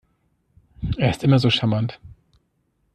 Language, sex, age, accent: German, male, 30-39, Deutschland Deutsch